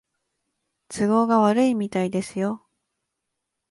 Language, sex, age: Japanese, female, 19-29